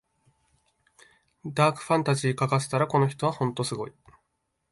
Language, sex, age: Japanese, male, 19-29